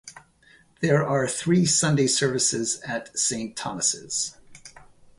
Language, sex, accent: English, male, United States English